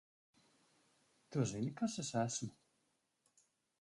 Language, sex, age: Latvian, male, 30-39